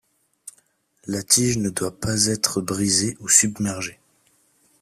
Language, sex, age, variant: French, male, 19-29, Français de métropole